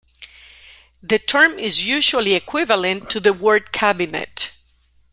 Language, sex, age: English, female, 60-69